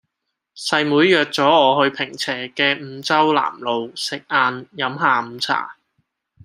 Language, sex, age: Cantonese, male, 19-29